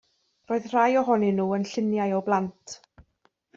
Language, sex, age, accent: Welsh, female, 40-49, Y Deyrnas Unedig Cymraeg